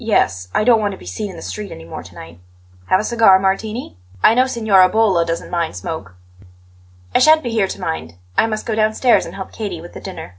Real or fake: real